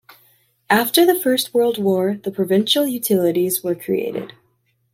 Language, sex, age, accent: English, female, 19-29, United States English